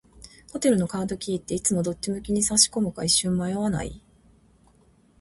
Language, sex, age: Japanese, female, 40-49